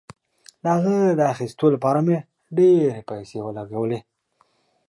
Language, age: Pashto, 19-29